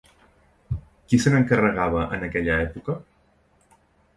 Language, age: Catalan, 30-39